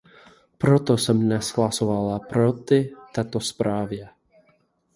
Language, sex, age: Czech, male, 19-29